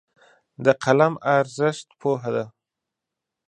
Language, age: Pashto, 19-29